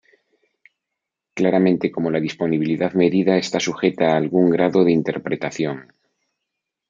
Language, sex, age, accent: Spanish, male, 50-59, España: Norte peninsular (Asturias, Castilla y León, Cantabria, País Vasco, Navarra, Aragón, La Rioja, Guadalajara, Cuenca)